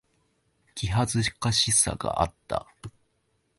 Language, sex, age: Japanese, male, 19-29